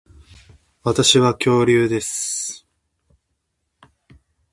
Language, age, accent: Japanese, 19-29, 標準語